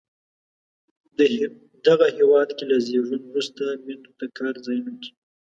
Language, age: Pashto, 19-29